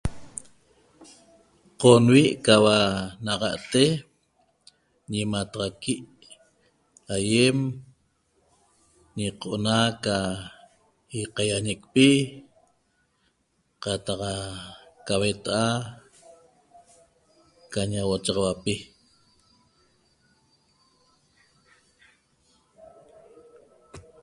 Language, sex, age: Toba, female, 50-59